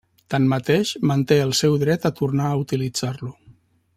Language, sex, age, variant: Catalan, male, 50-59, Central